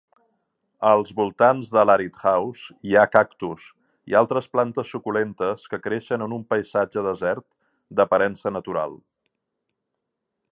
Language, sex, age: Catalan, male, 40-49